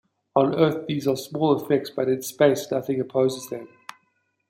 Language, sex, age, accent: English, female, 40-49, Southern African (South Africa, Zimbabwe, Namibia)